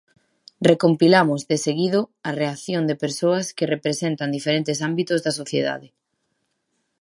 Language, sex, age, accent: Galician, female, 19-29, Normativo (estándar)